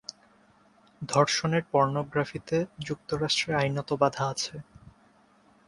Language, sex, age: Bengali, male, 19-29